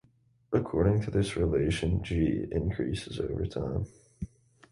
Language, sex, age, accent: English, male, 19-29, United States English